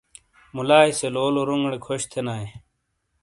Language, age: Shina, 30-39